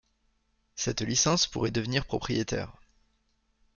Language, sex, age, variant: French, male, 19-29, Français de métropole